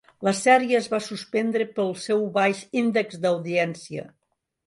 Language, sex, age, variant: Catalan, female, 60-69, Nord-Occidental